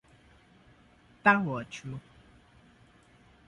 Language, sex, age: Portuguese, male, 19-29